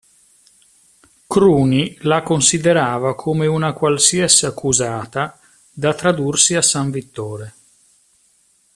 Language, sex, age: Italian, male, 40-49